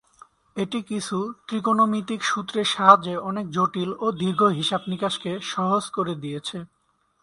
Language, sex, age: Bengali, male, 19-29